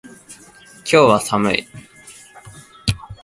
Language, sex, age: Japanese, male, 19-29